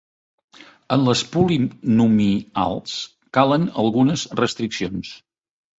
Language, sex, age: Catalan, male, 60-69